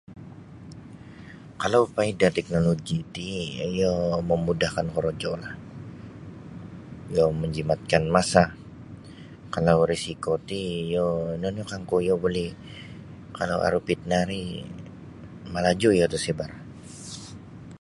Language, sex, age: Sabah Bisaya, male, 19-29